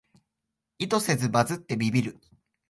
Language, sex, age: Japanese, male, 19-29